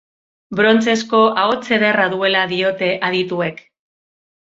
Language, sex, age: Basque, female, 40-49